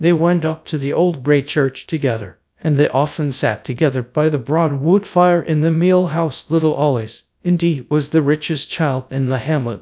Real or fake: fake